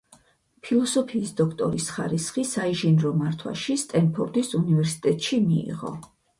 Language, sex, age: Georgian, female, 50-59